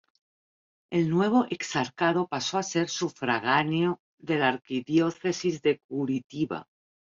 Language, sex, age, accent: Spanish, female, 40-49, España: Norte peninsular (Asturias, Castilla y León, Cantabria, País Vasco, Navarra, Aragón, La Rioja, Guadalajara, Cuenca)